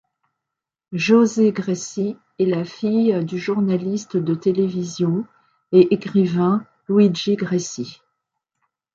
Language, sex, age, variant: French, female, 50-59, Français de métropole